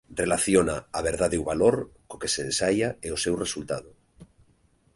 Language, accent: Galician, Normativo (estándar)